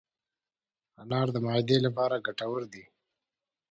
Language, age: Pashto, 19-29